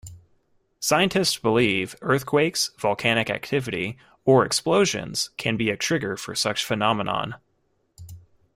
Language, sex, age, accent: English, male, 19-29, United States English